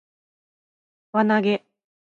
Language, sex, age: Japanese, female, 30-39